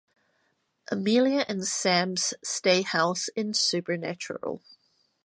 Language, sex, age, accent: English, female, 30-39, New Zealand English